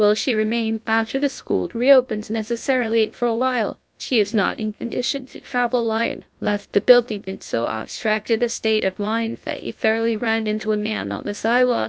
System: TTS, GlowTTS